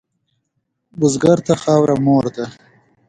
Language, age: Pashto, 19-29